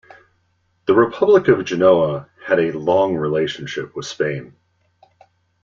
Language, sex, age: English, male, 40-49